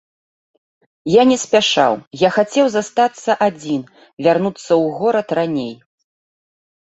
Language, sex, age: Belarusian, female, 40-49